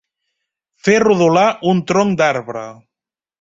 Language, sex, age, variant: Catalan, male, 30-39, Central